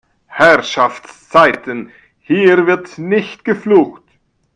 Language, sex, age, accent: German, male, 60-69, Deutschland Deutsch